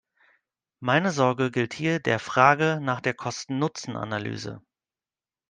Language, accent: German, Deutschland Deutsch